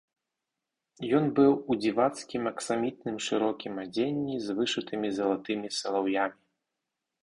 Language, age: Belarusian, 19-29